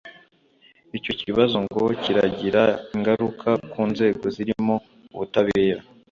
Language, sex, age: Kinyarwanda, male, under 19